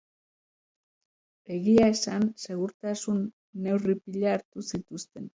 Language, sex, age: Basque, female, 30-39